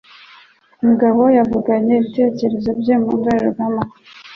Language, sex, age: Kinyarwanda, female, 19-29